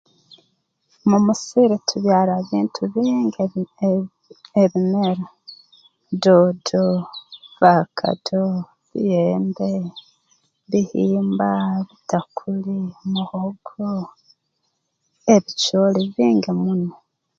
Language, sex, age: Tooro, female, 40-49